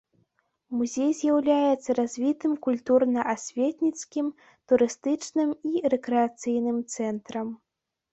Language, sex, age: Belarusian, female, under 19